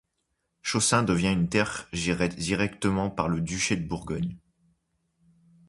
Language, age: French, 19-29